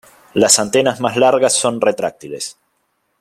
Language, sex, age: Spanish, male, 40-49